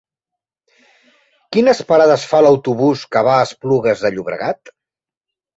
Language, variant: Catalan, Central